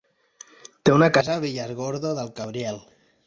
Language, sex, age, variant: Catalan, male, 30-39, Central